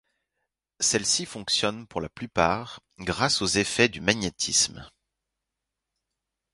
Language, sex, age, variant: French, male, 30-39, Français de métropole